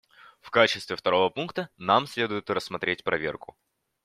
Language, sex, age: Russian, male, under 19